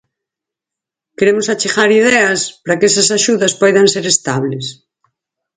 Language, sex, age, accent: Galician, female, 40-49, Central (gheada)